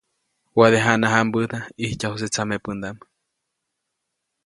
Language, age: Copainalá Zoque, 19-29